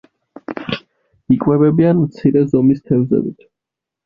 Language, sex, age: Georgian, male, 19-29